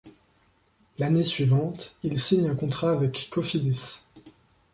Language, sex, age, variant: French, male, 19-29, Français de métropole